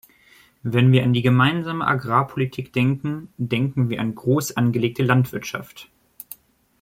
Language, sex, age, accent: German, male, 19-29, Deutschland Deutsch